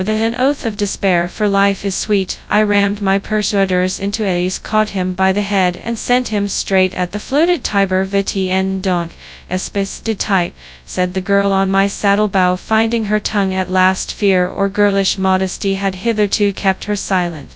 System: TTS, FastPitch